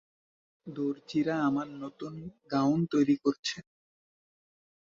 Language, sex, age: Bengali, male, 19-29